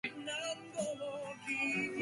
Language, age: Japanese, 19-29